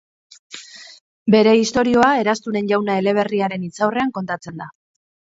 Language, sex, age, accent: Basque, female, 30-39, Mendebalekoa (Araba, Bizkaia, Gipuzkoako mendebaleko herri batzuk)